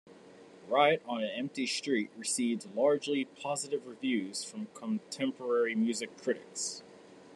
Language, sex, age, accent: English, male, 19-29, United States English